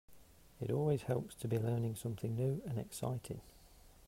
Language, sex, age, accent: English, male, 40-49, England English